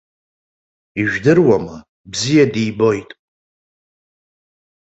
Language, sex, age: Abkhazian, male, 30-39